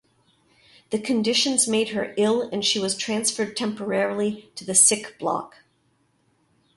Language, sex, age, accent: English, female, 50-59, Canadian English